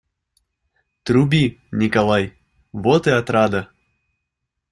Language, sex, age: Russian, male, 19-29